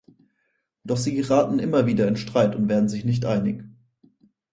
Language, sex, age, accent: German, male, 19-29, Deutschland Deutsch